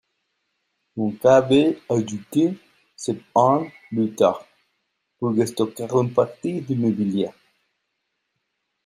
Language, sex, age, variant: French, male, 50-59, Français de métropole